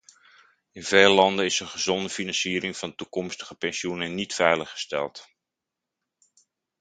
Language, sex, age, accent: Dutch, male, 40-49, Nederlands Nederlands